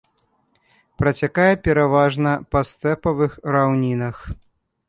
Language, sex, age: Belarusian, male, 30-39